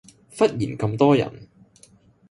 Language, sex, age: Cantonese, male, 19-29